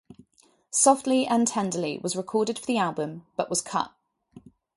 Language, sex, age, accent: English, female, 19-29, England English